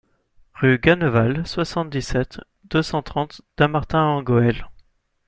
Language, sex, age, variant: French, male, 19-29, Français de métropole